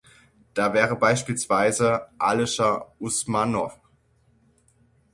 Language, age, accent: German, 30-39, Deutschland Deutsch